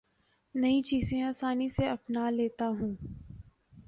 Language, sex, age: Urdu, female, 19-29